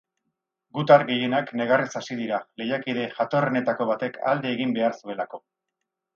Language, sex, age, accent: Basque, male, 50-59, Erdialdekoa edo Nafarra (Gipuzkoa, Nafarroa)